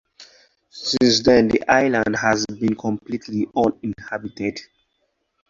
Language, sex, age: English, male, 19-29